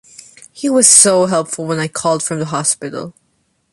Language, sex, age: English, female, 19-29